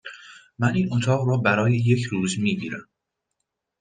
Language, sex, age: Persian, male, 19-29